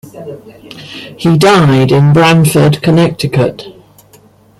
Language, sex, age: English, female, 70-79